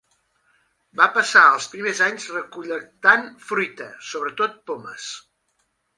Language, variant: Catalan, Central